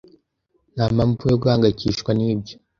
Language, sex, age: Kinyarwanda, male, under 19